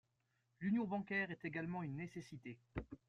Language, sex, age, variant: French, male, 30-39, Français de métropole